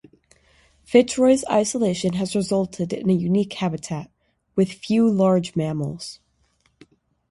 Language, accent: English, United States English